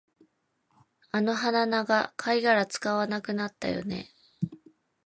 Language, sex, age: Japanese, female, 19-29